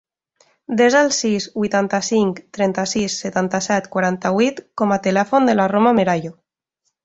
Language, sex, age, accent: Catalan, female, 19-29, valencià